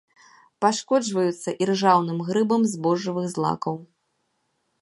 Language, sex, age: Belarusian, female, 40-49